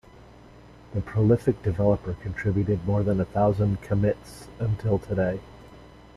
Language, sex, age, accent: English, male, 40-49, United States English